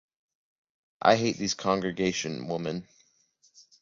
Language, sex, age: English, male, under 19